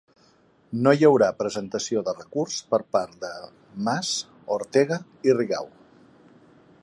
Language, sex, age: Catalan, male, 50-59